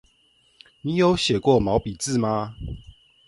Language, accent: Chinese, 出生地：高雄市